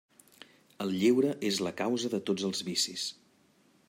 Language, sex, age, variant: Catalan, male, 40-49, Central